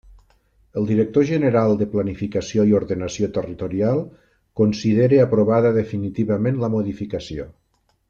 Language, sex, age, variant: Catalan, male, 40-49, Nord-Occidental